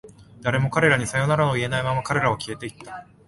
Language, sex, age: Japanese, male, 19-29